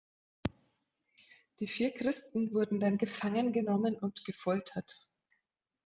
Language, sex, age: German, female, 30-39